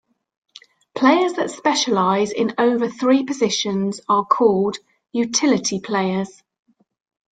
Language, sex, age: English, female, 50-59